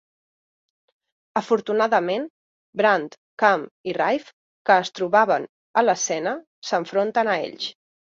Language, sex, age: Catalan, female, 30-39